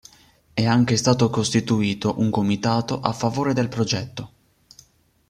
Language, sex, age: Italian, male, 19-29